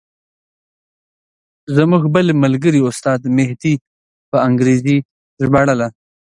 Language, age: Pashto, 30-39